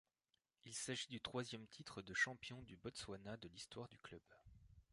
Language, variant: French, Français de métropole